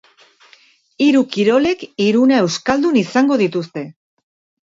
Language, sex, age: Basque, female, 40-49